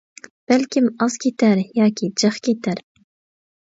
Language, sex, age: Uyghur, female, 30-39